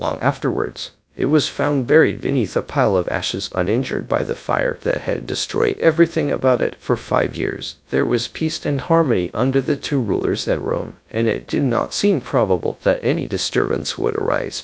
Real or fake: fake